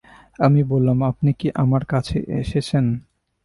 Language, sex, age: Bengali, male, 19-29